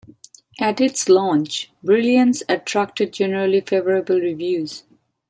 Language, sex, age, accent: English, female, 30-39, India and South Asia (India, Pakistan, Sri Lanka)